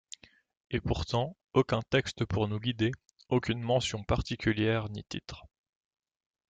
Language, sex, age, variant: French, male, 19-29, Français de métropole